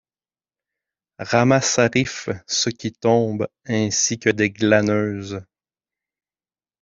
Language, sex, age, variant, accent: French, male, 30-39, Français d'Amérique du Nord, Français du Canada